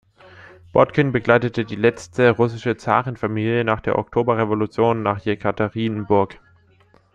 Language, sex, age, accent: German, male, under 19, Deutschland Deutsch